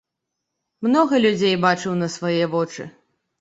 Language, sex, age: Belarusian, female, 30-39